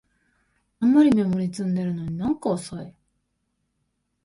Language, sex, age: Japanese, female, 19-29